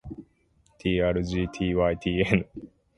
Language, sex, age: Japanese, male, 19-29